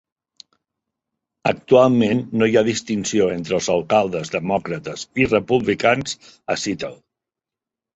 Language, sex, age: Catalan, male, 50-59